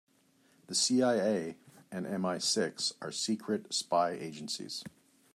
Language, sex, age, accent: English, male, 60-69, Canadian English